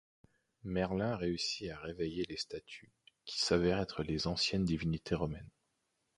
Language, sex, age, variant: French, male, 19-29, Français de métropole